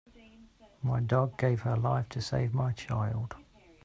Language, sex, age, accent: English, male, 40-49, England English